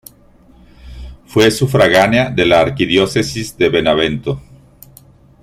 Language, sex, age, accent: Spanish, male, 50-59, México